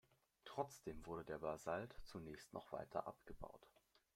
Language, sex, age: German, male, under 19